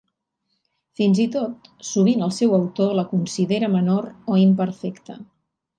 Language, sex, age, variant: Catalan, female, 50-59, Central